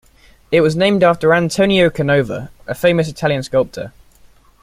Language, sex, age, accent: English, male, under 19, England English